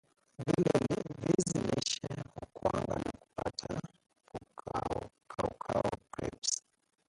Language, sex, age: Swahili, male, 30-39